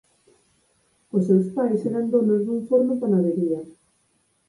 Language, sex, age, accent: Galician, female, 30-39, Normativo (estándar)